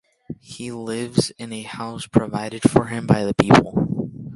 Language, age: English, under 19